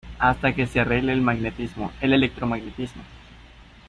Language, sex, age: Spanish, male, 30-39